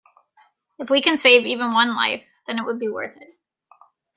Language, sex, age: English, female, 30-39